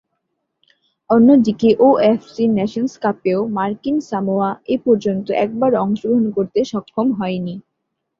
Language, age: Bengali, 19-29